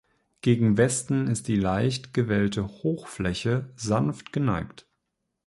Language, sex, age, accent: German, male, 19-29, Deutschland Deutsch